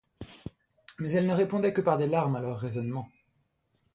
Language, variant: French, Français de métropole